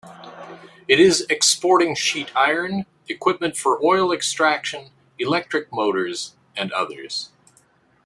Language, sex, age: English, male, 50-59